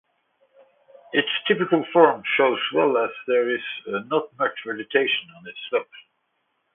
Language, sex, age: English, male, 50-59